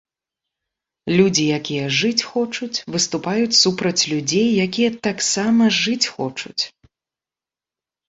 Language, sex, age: Belarusian, female, 30-39